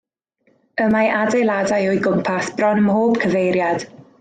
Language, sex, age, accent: Welsh, female, 19-29, Y Deyrnas Unedig Cymraeg